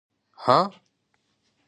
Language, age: Pashto, 30-39